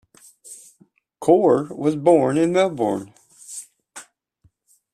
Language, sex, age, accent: English, male, 50-59, United States English